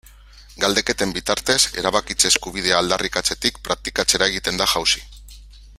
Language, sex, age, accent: Basque, male, 30-39, Mendebalekoa (Araba, Bizkaia, Gipuzkoako mendebaleko herri batzuk)